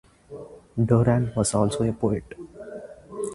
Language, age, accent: English, 19-29, India and South Asia (India, Pakistan, Sri Lanka)